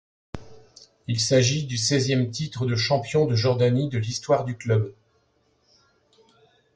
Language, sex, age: French, male, 50-59